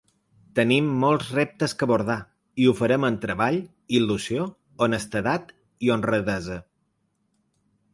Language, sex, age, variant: Catalan, male, 40-49, Balear